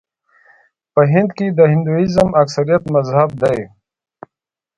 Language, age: Pashto, 40-49